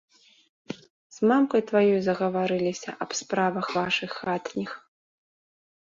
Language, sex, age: Belarusian, female, 40-49